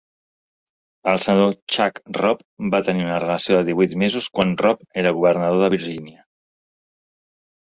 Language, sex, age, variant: Catalan, male, 40-49, Central